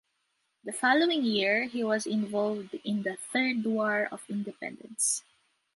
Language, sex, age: English, female, 19-29